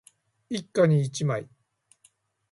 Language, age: Japanese, 50-59